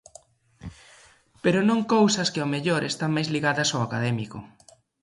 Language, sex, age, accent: Galician, male, 19-29, Normativo (estándar)